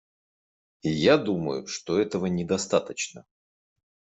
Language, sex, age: Russian, male, 40-49